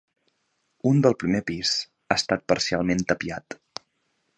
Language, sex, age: Catalan, male, 19-29